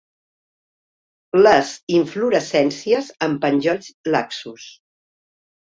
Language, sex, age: Catalan, female, 60-69